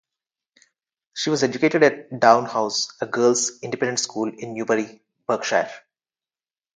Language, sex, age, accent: English, male, 19-29, India and South Asia (India, Pakistan, Sri Lanka)